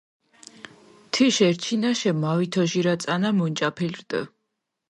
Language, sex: Mingrelian, female